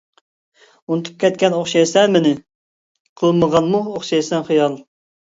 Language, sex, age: Uyghur, male, 30-39